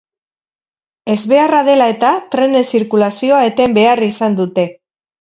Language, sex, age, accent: Basque, female, 40-49, Mendebalekoa (Araba, Bizkaia, Gipuzkoako mendebaleko herri batzuk)